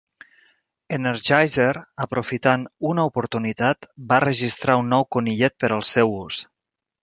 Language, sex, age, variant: Catalan, male, 30-39, Nord-Occidental